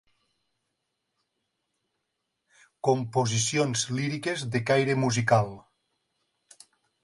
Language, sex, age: Catalan, male, 60-69